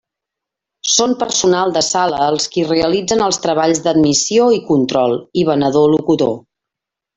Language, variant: Catalan, Central